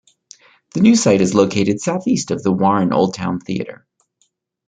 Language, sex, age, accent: English, male, 30-39, United States English